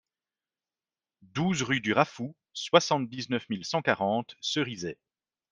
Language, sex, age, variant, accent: French, male, 40-49, Français d'Europe, Français de Belgique